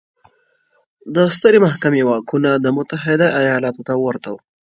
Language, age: Pashto, under 19